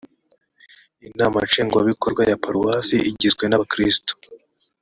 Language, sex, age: Kinyarwanda, male, 19-29